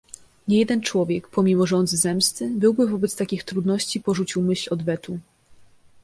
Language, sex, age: Polish, female, 19-29